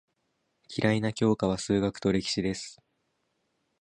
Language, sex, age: Japanese, male, 19-29